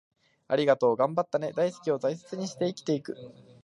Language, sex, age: Japanese, male, 19-29